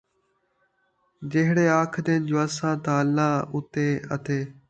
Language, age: Saraiki, under 19